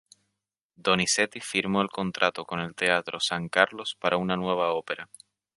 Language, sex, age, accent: Spanish, male, 19-29, España: Islas Canarias